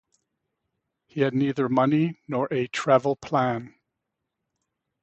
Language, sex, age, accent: English, male, 60-69, United States English